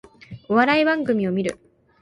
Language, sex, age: Japanese, female, 19-29